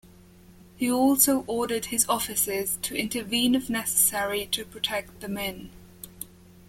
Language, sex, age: English, female, 19-29